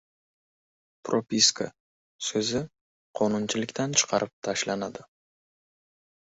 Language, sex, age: Uzbek, male, 19-29